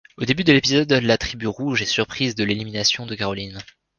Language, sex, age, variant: French, male, 19-29, Français de métropole